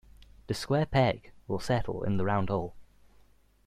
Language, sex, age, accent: English, male, 19-29, Irish English